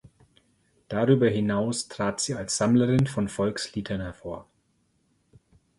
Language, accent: German, Deutschland Deutsch